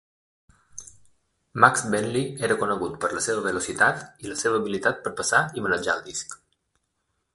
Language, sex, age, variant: Catalan, male, 30-39, Balear